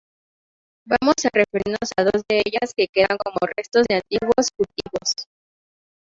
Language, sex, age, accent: Spanish, female, 19-29, México